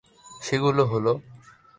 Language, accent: Bengali, Bangladeshi